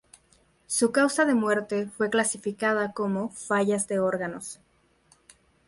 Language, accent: Spanish, México